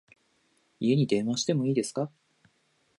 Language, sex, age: Japanese, male, 19-29